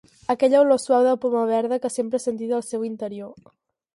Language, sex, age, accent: Catalan, female, under 19, gironí